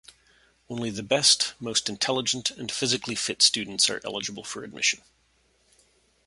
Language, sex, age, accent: English, male, 50-59, Canadian English